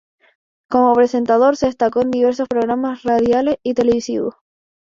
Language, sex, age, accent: Spanish, male, 19-29, España: Islas Canarias